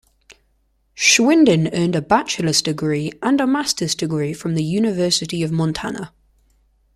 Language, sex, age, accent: English, male, under 19, England English